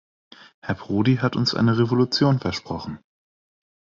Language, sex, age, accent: German, male, 19-29, Deutschland Deutsch